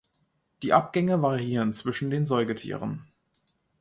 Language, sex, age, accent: German, male, 19-29, Deutschland Deutsch